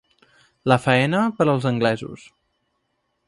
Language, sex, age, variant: Catalan, male, 19-29, Central